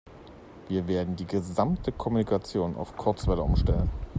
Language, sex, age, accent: German, male, 40-49, Deutschland Deutsch